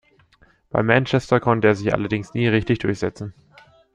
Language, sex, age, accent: German, male, under 19, Deutschland Deutsch